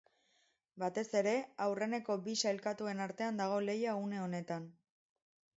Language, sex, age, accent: Basque, female, 30-39, Erdialdekoa edo Nafarra (Gipuzkoa, Nafarroa)